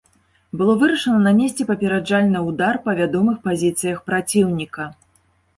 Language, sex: Belarusian, female